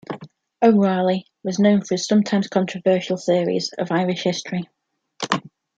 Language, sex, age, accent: English, female, 19-29, England English